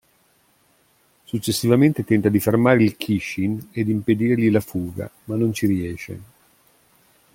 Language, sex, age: Italian, male, 50-59